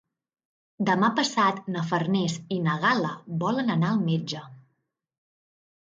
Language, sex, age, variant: Catalan, female, 19-29, Central